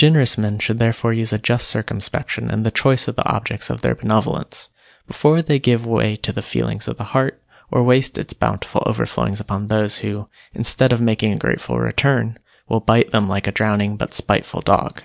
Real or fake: real